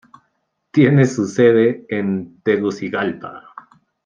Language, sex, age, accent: Spanish, male, 19-29, Andino-Pacífico: Colombia, Perú, Ecuador, oeste de Bolivia y Venezuela andina